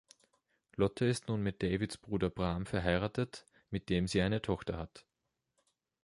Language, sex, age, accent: German, male, under 19, Österreichisches Deutsch